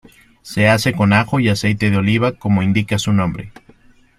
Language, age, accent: Spanish, 30-39, México